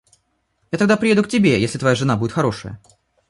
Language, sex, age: Russian, male, under 19